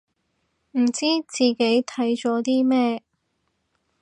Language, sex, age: Cantonese, female, 30-39